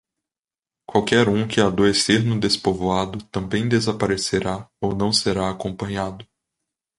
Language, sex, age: Portuguese, male, 19-29